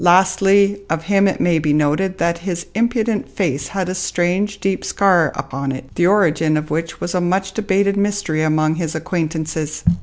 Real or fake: real